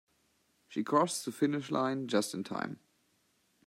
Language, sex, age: English, male, 19-29